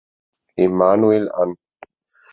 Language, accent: German, Deutschland Deutsch